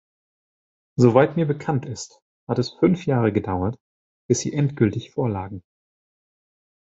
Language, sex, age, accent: German, male, 30-39, Deutschland Deutsch